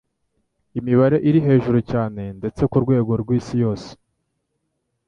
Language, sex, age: Kinyarwanda, male, 19-29